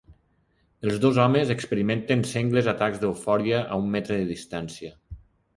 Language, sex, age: Catalan, male, 40-49